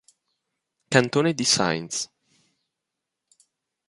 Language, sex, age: Italian, male, 19-29